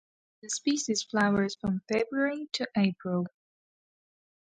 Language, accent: English, United States English